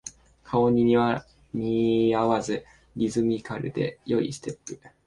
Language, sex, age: Japanese, male, 19-29